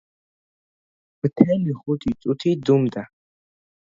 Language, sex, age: Georgian, male, under 19